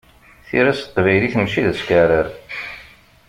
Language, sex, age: Kabyle, male, 40-49